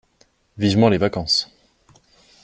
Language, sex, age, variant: French, male, 30-39, Français de métropole